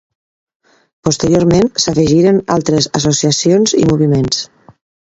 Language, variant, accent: Catalan, Nord-Occidental, nord-occidental